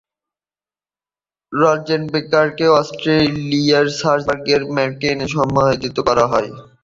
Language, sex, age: Bengali, male, 19-29